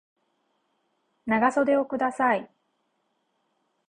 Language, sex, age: Japanese, female, 40-49